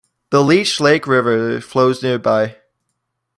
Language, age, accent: English, under 19, Canadian English